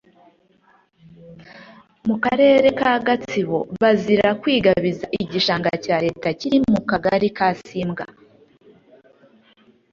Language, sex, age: Kinyarwanda, female, 30-39